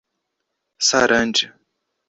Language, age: Portuguese, 19-29